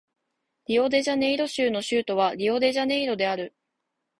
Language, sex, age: Japanese, female, 19-29